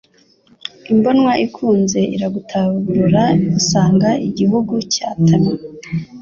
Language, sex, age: Kinyarwanda, female, under 19